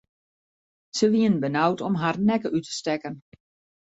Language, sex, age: Western Frisian, female, 50-59